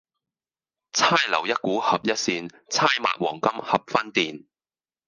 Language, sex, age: Cantonese, male, 30-39